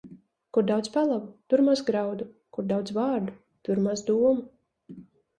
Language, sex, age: Latvian, female, 30-39